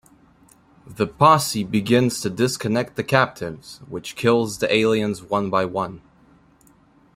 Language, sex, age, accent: English, male, 19-29, United States English